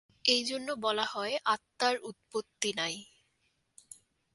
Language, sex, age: Bengali, female, 19-29